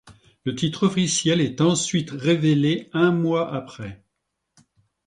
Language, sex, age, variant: French, male, 60-69, Français de métropole